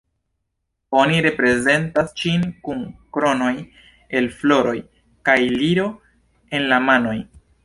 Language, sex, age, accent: Esperanto, male, 19-29, Internacia